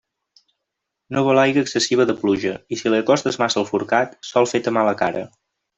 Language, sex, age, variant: Catalan, male, 19-29, Central